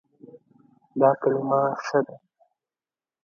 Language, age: Pashto, under 19